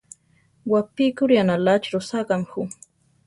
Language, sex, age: Central Tarahumara, female, 30-39